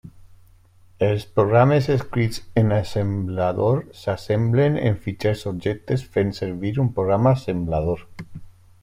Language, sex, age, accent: Catalan, male, 40-49, valencià